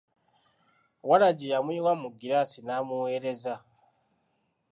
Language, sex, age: Ganda, male, 19-29